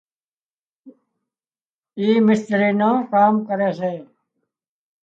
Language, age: Wadiyara Koli, 70-79